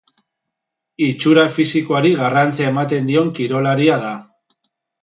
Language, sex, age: Basque, male, 40-49